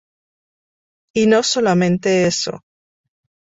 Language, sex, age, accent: Spanish, female, 50-59, España: Norte peninsular (Asturias, Castilla y León, Cantabria, País Vasco, Navarra, Aragón, La Rioja, Guadalajara, Cuenca)